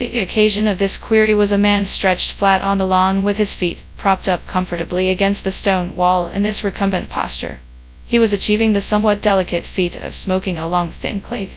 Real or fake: fake